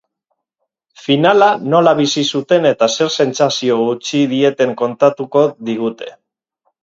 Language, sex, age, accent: Basque, male, 40-49, Mendebalekoa (Araba, Bizkaia, Gipuzkoako mendebaleko herri batzuk)